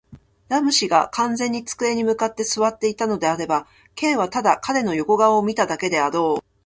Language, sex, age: Japanese, female, 40-49